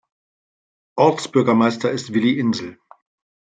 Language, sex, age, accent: German, male, 50-59, Deutschland Deutsch